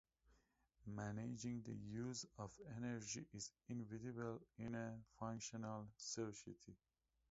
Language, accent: English, United States English